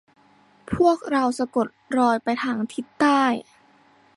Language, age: Thai, under 19